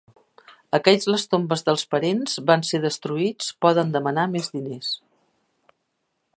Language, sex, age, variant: Catalan, female, 60-69, Central